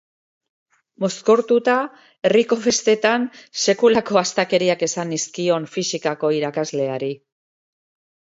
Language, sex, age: Basque, female, 50-59